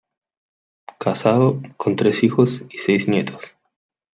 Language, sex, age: Spanish, male, 19-29